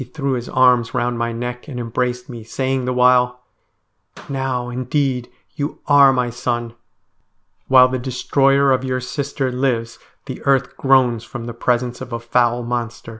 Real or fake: real